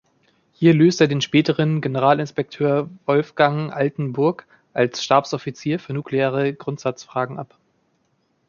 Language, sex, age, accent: German, male, 30-39, Deutschland Deutsch